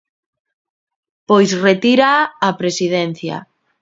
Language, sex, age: Galician, female, 30-39